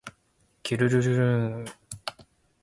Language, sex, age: Japanese, male, 19-29